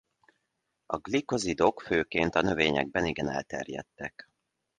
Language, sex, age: Hungarian, male, 40-49